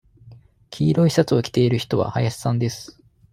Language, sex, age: Japanese, male, 30-39